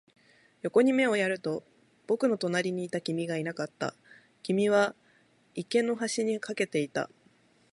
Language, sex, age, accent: Japanese, female, 19-29, 東京